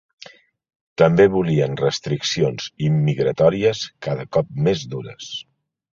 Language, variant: Catalan, Central